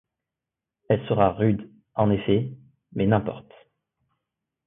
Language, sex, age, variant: French, male, 19-29, Français de métropole